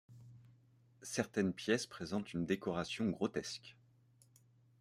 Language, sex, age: French, male, 30-39